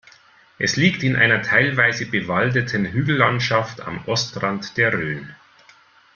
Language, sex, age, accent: German, male, 40-49, Deutschland Deutsch